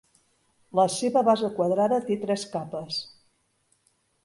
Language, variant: Catalan, Central